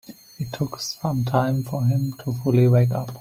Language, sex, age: English, male, 30-39